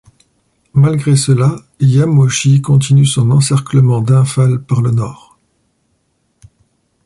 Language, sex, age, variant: French, male, 40-49, Français de métropole